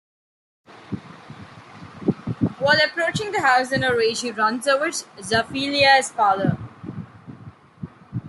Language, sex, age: English, female, under 19